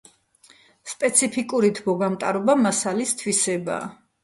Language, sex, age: Georgian, female, 40-49